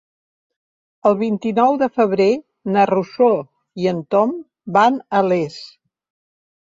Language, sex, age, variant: Catalan, female, 60-69, Central